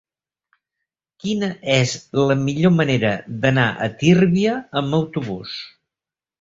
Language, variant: Catalan, Central